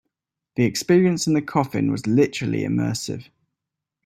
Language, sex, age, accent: English, male, 19-29, England English